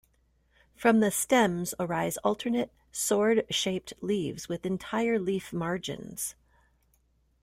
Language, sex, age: English, female, 50-59